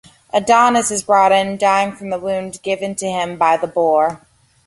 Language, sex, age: English, female, 19-29